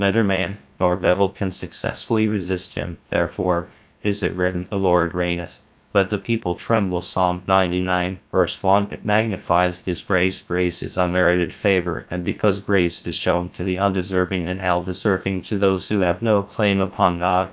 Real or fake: fake